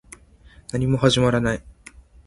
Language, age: Japanese, 19-29